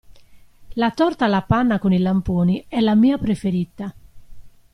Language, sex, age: Italian, female, 50-59